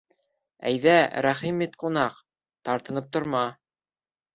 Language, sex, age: Bashkir, male, under 19